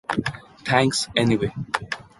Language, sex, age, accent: English, male, 19-29, India and South Asia (India, Pakistan, Sri Lanka)